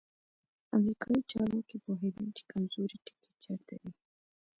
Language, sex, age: Pashto, female, 19-29